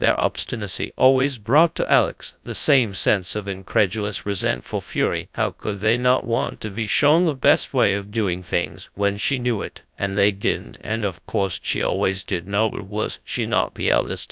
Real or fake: fake